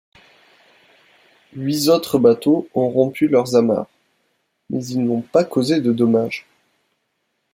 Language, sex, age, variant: French, male, 19-29, Français de métropole